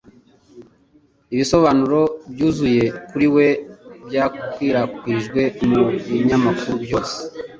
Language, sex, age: Kinyarwanda, male, 40-49